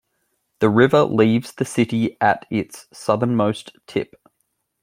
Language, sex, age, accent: English, male, 30-39, Australian English